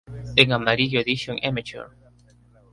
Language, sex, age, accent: Spanish, male, 19-29, Andino-Pacífico: Colombia, Perú, Ecuador, oeste de Bolivia y Venezuela andina